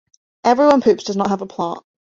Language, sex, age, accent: English, female, 19-29, England English